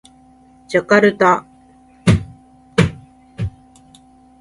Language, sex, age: Japanese, female, 40-49